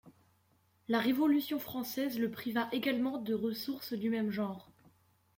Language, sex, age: French, male, under 19